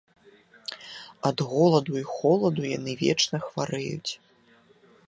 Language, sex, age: Belarusian, female, 19-29